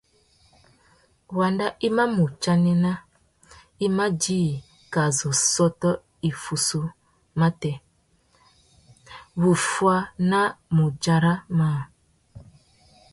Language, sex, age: Tuki, female, 30-39